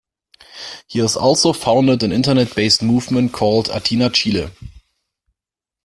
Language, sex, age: English, male, 19-29